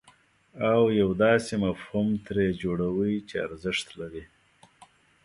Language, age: Pashto, 30-39